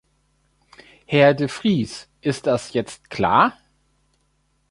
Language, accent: German, Deutschland Deutsch